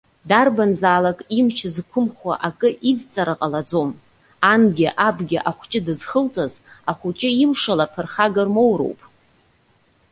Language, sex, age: Abkhazian, female, 30-39